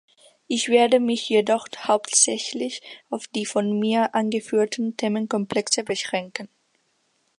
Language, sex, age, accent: German, female, under 19, Deutschland Deutsch